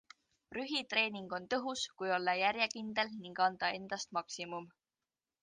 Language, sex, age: Estonian, female, 19-29